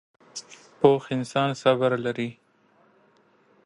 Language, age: Pashto, 19-29